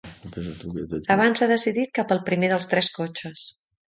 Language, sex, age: Catalan, female, 40-49